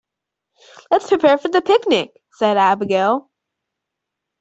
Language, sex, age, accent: English, male, under 19, United States English